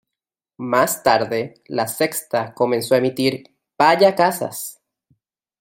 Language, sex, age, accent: Spanish, male, 19-29, Caribe: Cuba, Venezuela, Puerto Rico, República Dominicana, Panamá, Colombia caribeña, México caribeño, Costa del golfo de México